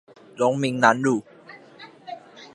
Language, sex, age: Chinese, male, under 19